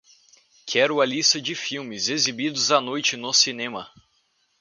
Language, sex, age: Portuguese, male, under 19